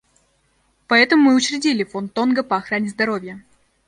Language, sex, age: Russian, female, under 19